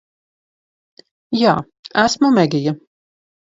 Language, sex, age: Latvian, female, 30-39